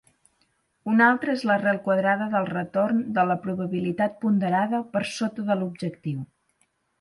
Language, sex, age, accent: Catalan, female, 30-39, gironí